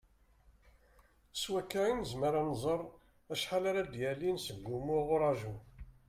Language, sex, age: Kabyle, male, 50-59